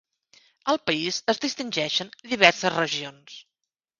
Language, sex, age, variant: Catalan, female, 50-59, Nord-Occidental